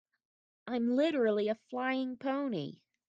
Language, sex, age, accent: English, female, 19-29, United States English